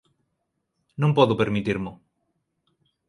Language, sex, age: Galician, male, 40-49